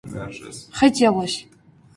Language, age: Russian, under 19